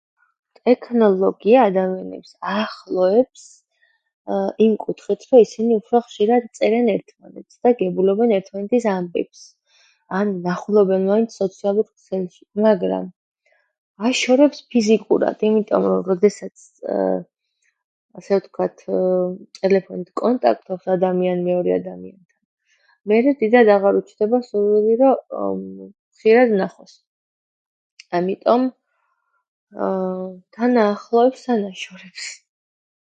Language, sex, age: Georgian, female, 30-39